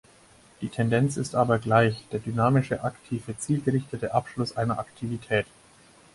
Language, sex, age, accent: German, male, 19-29, Deutschland Deutsch